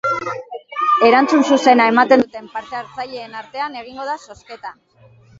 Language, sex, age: Basque, female, 50-59